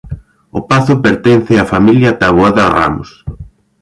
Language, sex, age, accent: Galician, male, 19-29, Normativo (estándar)